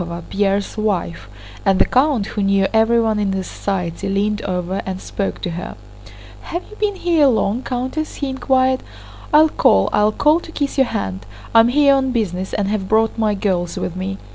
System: none